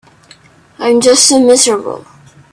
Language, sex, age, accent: English, female, 19-29, Filipino